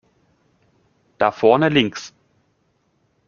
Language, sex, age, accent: German, male, 30-39, Deutschland Deutsch